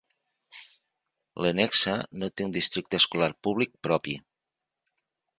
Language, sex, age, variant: Catalan, male, 50-59, Central